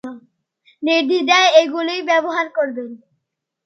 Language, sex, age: Bengali, male, under 19